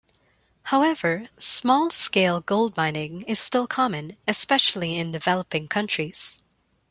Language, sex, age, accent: English, female, 19-29, Filipino